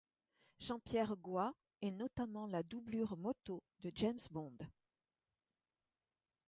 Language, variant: French, Français de métropole